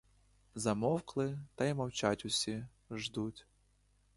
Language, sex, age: Ukrainian, male, 19-29